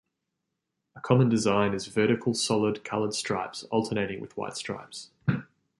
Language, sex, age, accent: English, male, 19-29, Australian English